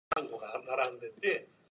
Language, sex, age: English, male, under 19